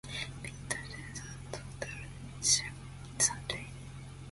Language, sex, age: English, female, 19-29